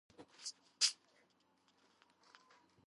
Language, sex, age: Georgian, female, 19-29